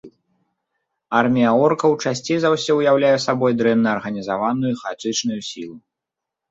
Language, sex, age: Belarusian, male, 30-39